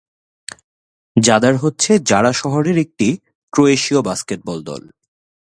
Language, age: Bengali, 19-29